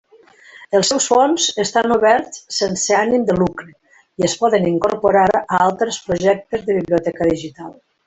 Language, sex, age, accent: Catalan, female, 50-59, valencià